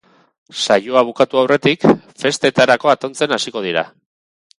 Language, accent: Basque, Erdialdekoa edo Nafarra (Gipuzkoa, Nafarroa)